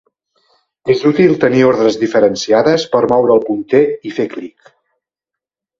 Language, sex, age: Catalan, male, 50-59